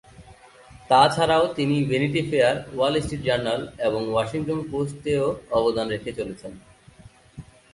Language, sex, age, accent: Bengali, male, 19-29, Native